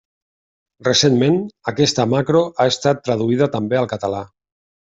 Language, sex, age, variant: Catalan, male, 40-49, Nord-Occidental